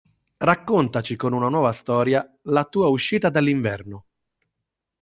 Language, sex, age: Italian, male, 40-49